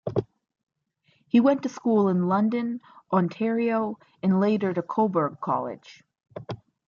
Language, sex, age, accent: English, female, 30-39, United States English